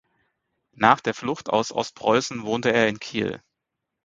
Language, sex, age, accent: German, male, 30-39, Deutschland Deutsch